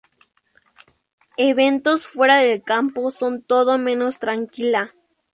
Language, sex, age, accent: Spanish, female, under 19, México